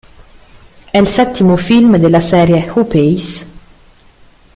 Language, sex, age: Italian, female, 30-39